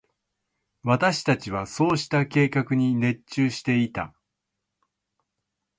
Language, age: Japanese, 50-59